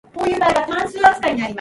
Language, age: English, 30-39